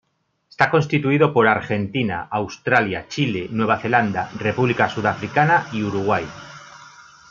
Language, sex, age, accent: Spanish, male, 40-49, España: Norte peninsular (Asturias, Castilla y León, Cantabria, País Vasco, Navarra, Aragón, La Rioja, Guadalajara, Cuenca)